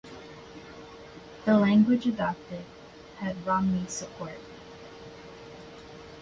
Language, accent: English, United States English